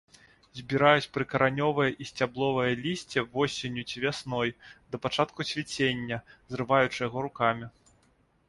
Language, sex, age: Belarusian, male, 30-39